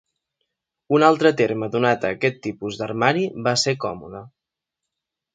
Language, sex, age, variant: Catalan, male, 19-29, Central